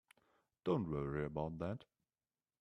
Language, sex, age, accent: English, male, 30-39, England English